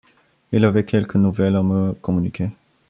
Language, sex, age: French, male, 19-29